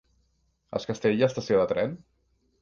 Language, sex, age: Catalan, male, 40-49